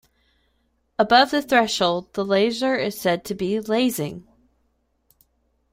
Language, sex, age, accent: English, female, 30-39, United States English